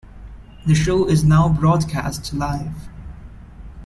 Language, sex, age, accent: English, male, 19-29, India and South Asia (India, Pakistan, Sri Lanka)